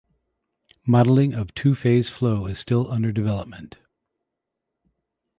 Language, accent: English, United States English